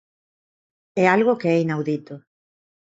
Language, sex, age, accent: Galician, female, 50-59, Normativo (estándar)